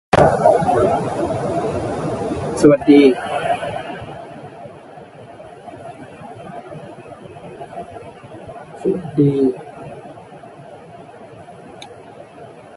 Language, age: English, 40-49